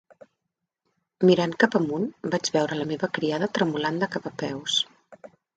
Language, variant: Catalan, Central